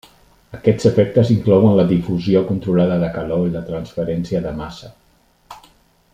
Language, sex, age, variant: Catalan, male, 50-59, Central